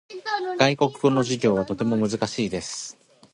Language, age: Japanese, 40-49